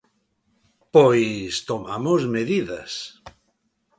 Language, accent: Galician, Central (gheada); Normativo (estándar)